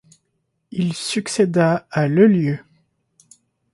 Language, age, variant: French, 19-29, Français de métropole